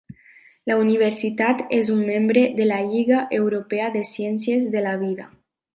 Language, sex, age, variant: Catalan, female, 19-29, Nord-Occidental